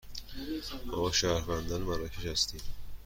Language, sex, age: Persian, male, 30-39